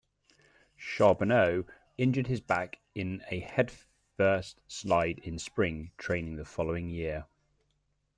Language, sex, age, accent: English, male, 30-39, England English